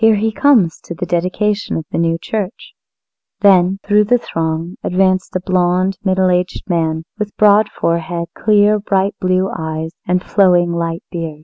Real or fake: real